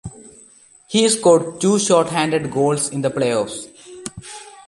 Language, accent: English, India and South Asia (India, Pakistan, Sri Lanka)